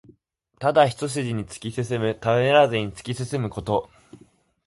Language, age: Japanese, 19-29